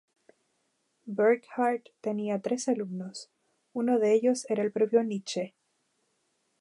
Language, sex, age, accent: Spanish, female, 19-29, Chileno: Chile, Cuyo